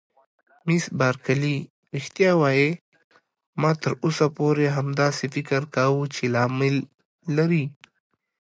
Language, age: Pashto, 19-29